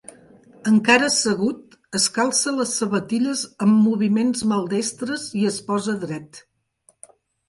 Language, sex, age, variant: Catalan, female, 60-69, Central